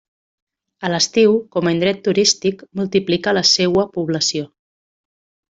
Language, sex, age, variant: Catalan, female, 40-49, Central